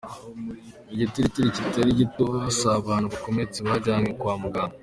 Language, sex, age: Kinyarwanda, male, under 19